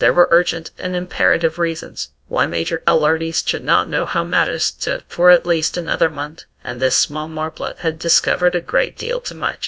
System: TTS, GradTTS